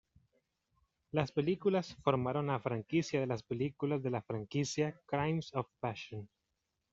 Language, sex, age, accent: Spanish, male, 30-39, América central